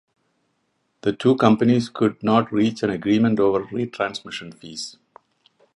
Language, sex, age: English, male, 50-59